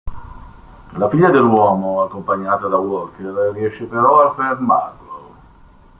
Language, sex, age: Italian, male, 40-49